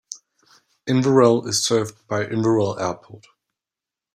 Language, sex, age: English, male, 19-29